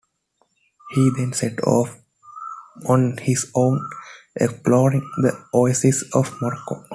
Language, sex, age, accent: English, male, 19-29, India and South Asia (India, Pakistan, Sri Lanka)